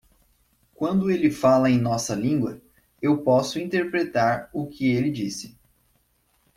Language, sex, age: Portuguese, male, 19-29